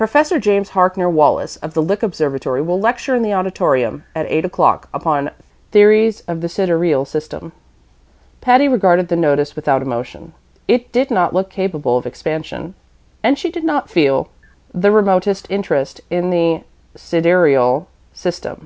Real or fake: real